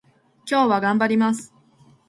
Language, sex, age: Japanese, female, 19-29